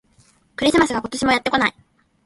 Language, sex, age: Japanese, female, 19-29